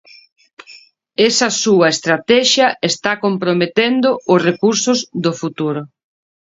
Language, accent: Galician, Normativo (estándar)